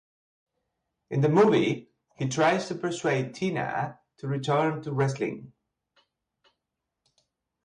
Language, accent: English, England English